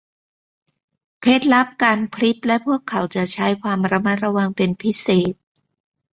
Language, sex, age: Thai, female, 50-59